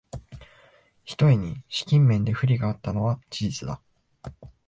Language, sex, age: Japanese, male, 19-29